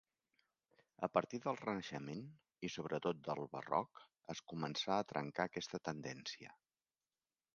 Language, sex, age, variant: Catalan, male, 60-69, Central